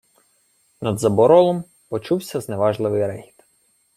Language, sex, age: Ukrainian, male, 19-29